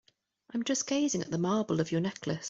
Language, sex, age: English, female, 30-39